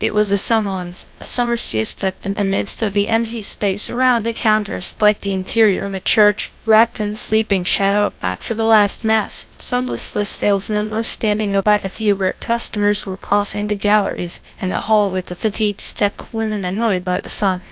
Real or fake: fake